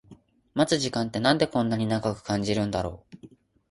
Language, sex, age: Japanese, male, 19-29